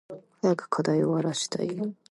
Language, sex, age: Japanese, female, 19-29